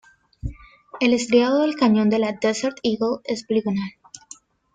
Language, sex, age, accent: Spanish, female, 19-29, Andino-Pacífico: Colombia, Perú, Ecuador, oeste de Bolivia y Venezuela andina